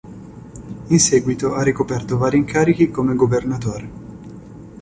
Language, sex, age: Italian, male, 19-29